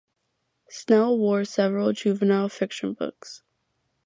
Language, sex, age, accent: English, female, under 19, United States English